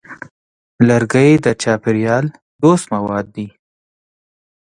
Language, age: Pashto, 19-29